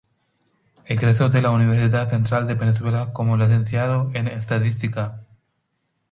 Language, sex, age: Spanish, female, 19-29